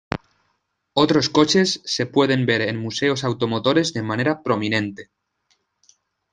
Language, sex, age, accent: Spanish, male, 19-29, España: Centro-Sur peninsular (Madrid, Toledo, Castilla-La Mancha)